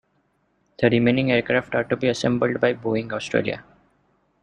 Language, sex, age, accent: English, male, 19-29, India and South Asia (India, Pakistan, Sri Lanka)